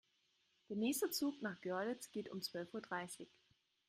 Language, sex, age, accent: German, female, 19-29, Deutschland Deutsch